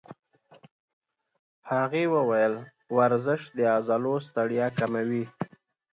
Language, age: Pashto, 30-39